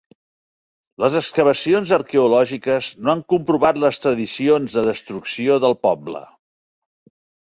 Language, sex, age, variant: Catalan, male, 60-69, Central